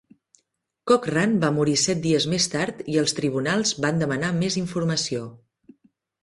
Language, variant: Catalan, Central